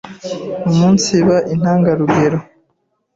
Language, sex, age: Kinyarwanda, female, 30-39